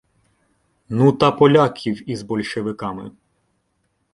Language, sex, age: Ukrainian, male, 19-29